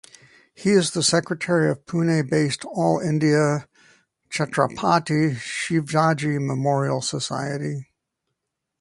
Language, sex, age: English, male, 60-69